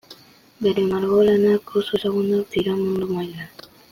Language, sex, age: Basque, male, under 19